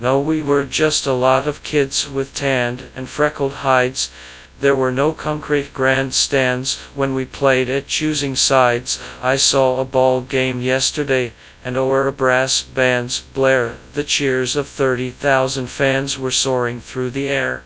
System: TTS, FastPitch